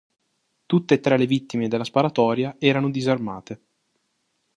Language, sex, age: Italian, male, 19-29